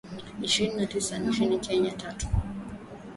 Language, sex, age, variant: Swahili, female, 19-29, Kiswahili Sanifu (EA)